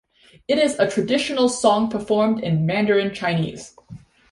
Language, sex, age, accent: English, female, 19-29, Canadian English